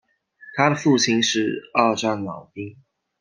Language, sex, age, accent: Chinese, male, 19-29, 出生地：湖北省